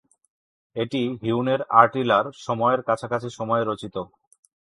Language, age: Bengali, 30-39